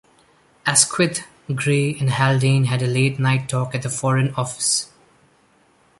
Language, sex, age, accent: English, male, 19-29, India and South Asia (India, Pakistan, Sri Lanka)